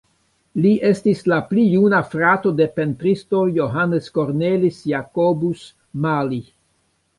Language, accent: Esperanto, Internacia